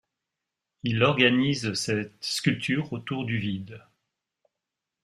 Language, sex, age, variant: French, male, 50-59, Français de métropole